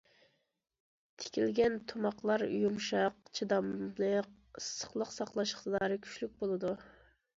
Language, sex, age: Uyghur, female, 30-39